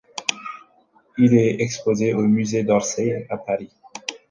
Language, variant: French, Français d'Afrique subsaharienne et des îles africaines